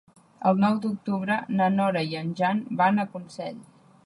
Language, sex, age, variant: Catalan, female, 30-39, Central